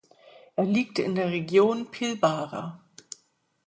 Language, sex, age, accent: German, female, 50-59, Deutschland Deutsch